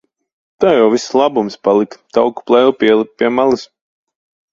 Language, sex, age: Latvian, male, 30-39